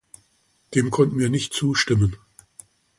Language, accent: German, Deutschland Deutsch